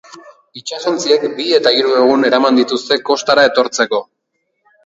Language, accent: Basque, Erdialdekoa edo Nafarra (Gipuzkoa, Nafarroa)